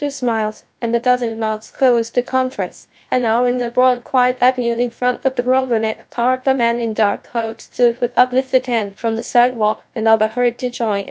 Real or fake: fake